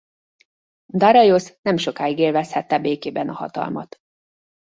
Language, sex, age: Hungarian, female, 40-49